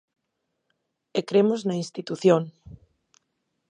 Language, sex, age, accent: Galician, female, 19-29, Neofalante